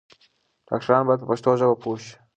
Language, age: Pashto, under 19